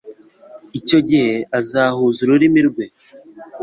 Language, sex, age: Kinyarwanda, male, under 19